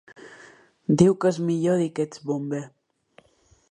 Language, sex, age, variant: Catalan, female, 19-29, Balear